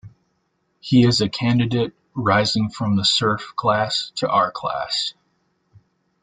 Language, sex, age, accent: English, male, 30-39, United States English